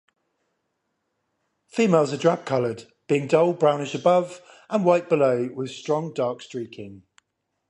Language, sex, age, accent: English, male, 30-39, England English